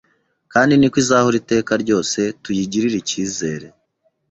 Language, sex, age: Kinyarwanda, male, 19-29